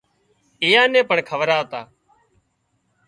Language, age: Wadiyara Koli, 19-29